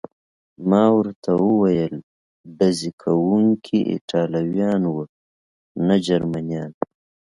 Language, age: Pashto, 19-29